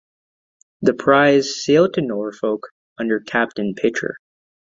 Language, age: English, under 19